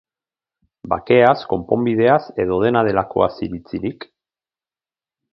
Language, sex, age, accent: Basque, male, 40-49, Erdialdekoa edo Nafarra (Gipuzkoa, Nafarroa)